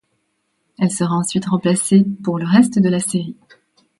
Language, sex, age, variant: French, female, 50-59, Français de métropole